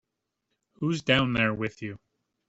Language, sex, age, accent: English, male, 30-39, Canadian English